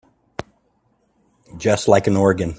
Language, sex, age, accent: English, male, 50-59, United States English